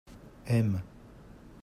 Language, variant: French, Français de métropole